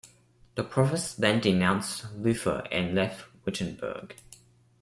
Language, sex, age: English, male, 19-29